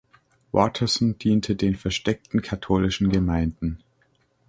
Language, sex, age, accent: German, male, under 19, Deutschland Deutsch